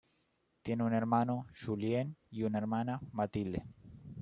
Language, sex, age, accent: Spanish, male, 19-29, Rioplatense: Argentina, Uruguay, este de Bolivia, Paraguay